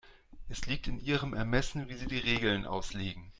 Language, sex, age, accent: German, male, 40-49, Deutschland Deutsch